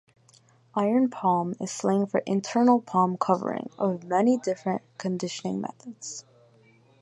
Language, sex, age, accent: English, female, under 19, United States English